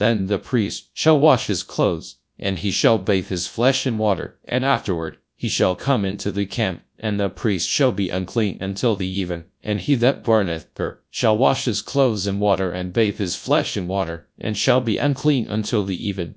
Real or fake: fake